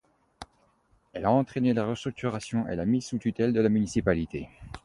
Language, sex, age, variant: French, male, 19-29, Français de métropole